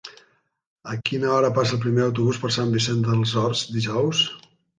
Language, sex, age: Catalan, male, 70-79